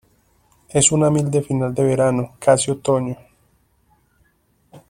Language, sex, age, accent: Spanish, male, 19-29, Caribe: Cuba, Venezuela, Puerto Rico, República Dominicana, Panamá, Colombia caribeña, México caribeño, Costa del golfo de México